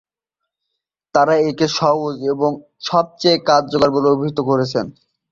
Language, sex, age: Bengali, male, 19-29